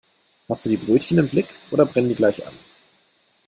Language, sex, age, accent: German, male, 19-29, Deutschland Deutsch